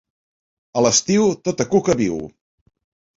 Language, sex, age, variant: Catalan, male, 19-29, Central